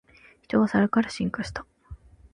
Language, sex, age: Japanese, female, 19-29